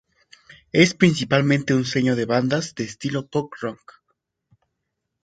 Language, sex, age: Spanish, male, 19-29